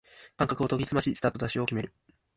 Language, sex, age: Japanese, male, 19-29